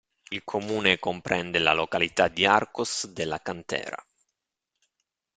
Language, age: Italian, 40-49